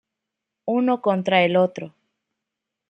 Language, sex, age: Spanish, female, 19-29